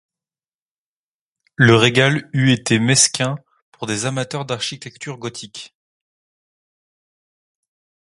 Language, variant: French, Français de métropole